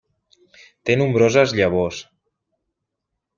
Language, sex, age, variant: Catalan, male, 30-39, Central